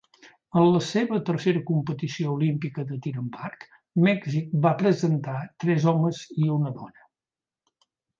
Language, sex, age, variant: Catalan, male, 60-69, Central